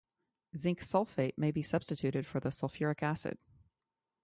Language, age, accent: English, 30-39, United States English